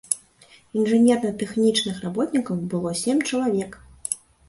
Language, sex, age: Belarusian, female, 30-39